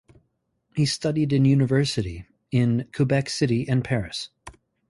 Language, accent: English, United States English